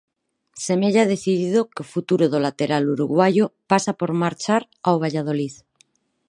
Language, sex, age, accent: Galician, female, 40-49, Normativo (estándar); Neofalante